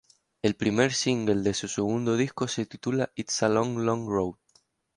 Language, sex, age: Spanish, male, 19-29